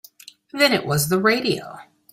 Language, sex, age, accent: English, female, 40-49, United States English